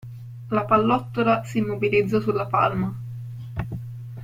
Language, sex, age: Italian, female, 19-29